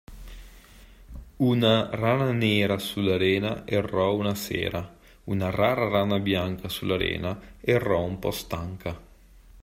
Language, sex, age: Italian, male, 30-39